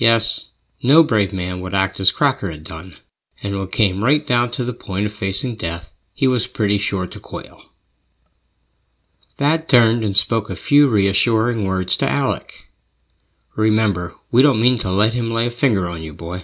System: none